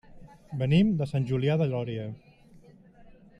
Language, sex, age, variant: Catalan, male, 30-39, Central